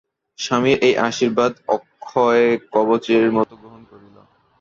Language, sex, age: Bengali, male, under 19